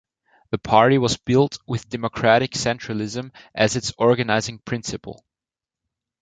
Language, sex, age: English, male, 19-29